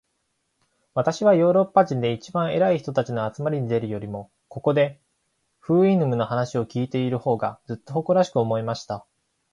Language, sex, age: Japanese, male, 19-29